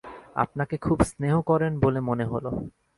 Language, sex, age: Bengali, male, 19-29